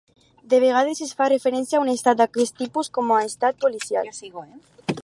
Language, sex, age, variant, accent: Catalan, female, under 19, Alacantí, valencià